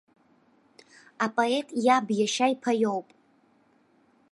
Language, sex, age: Abkhazian, female, under 19